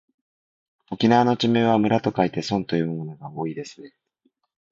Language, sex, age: Japanese, male, 19-29